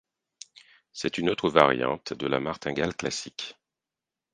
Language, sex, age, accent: French, male, 30-39, Français d’Haïti